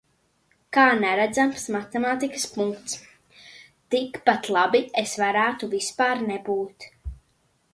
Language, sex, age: Latvian, female, under 19